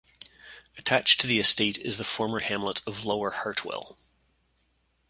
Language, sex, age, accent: English, male, 50-59, Canadian English